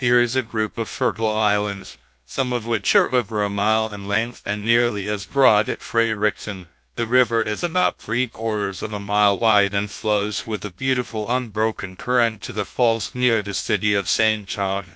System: TTS, GlowTTS